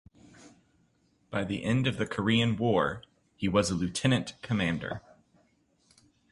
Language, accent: English, United States English